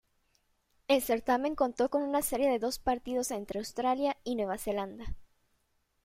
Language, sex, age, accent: Spanish, female, 19-29, México